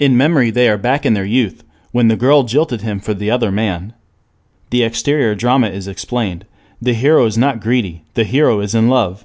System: none